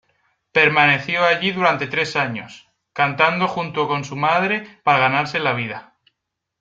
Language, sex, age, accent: Spanish, male, 19-29, España: Centro-Sur peninsular (Madrid, Toledo, Castilla-La Mancha)